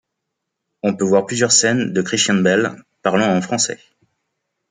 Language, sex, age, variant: French, male, 40-49, Français de métropole